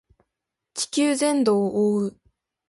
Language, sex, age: Japanese, female, 19-29